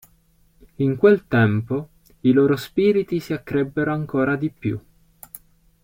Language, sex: Italian, male